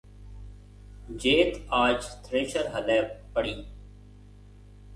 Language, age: Marwari (Pakistan), 30-39